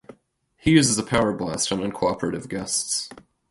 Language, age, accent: English, 30-39, United States English